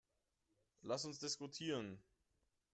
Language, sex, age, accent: German, male, 30-39, Deutschland Deutsch